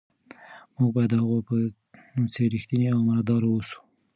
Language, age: Pashto, 19-29